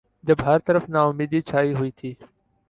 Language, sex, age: Urdu, male, 19-29